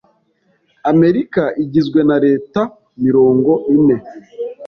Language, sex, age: Kinyarwanda, male, 19-29